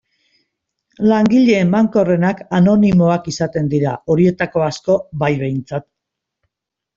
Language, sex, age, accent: Basque, female, 60-69, Mendebalekoa (Araba, Bizkaia, Gipuzkoako mendebaleko herri batzuk)